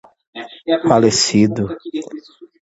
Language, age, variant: Portuguese, 40-49, Portuguese (Brasil)